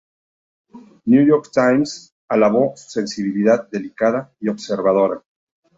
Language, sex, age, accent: Spanish, male, 40-49, México